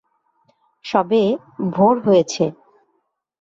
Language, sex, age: Bengali, female, 30-39